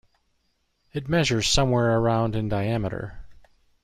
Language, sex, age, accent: English, male, 50-59, United States English